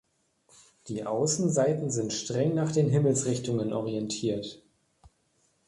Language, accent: German, Deutschland Deutsch